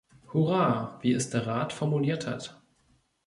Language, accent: German, Deutschland Deutsch